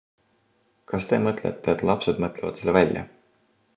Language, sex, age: Estonian, male, 19-29